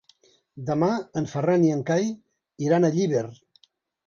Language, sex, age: Catalan, male, 70-79